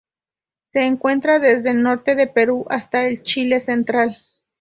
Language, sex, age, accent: Spanish, female, 30-39, México